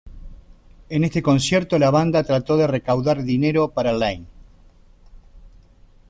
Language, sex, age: Spanish, male, 40-49